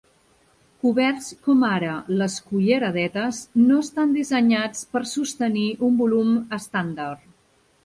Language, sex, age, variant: Catalan, female, 40-49, Central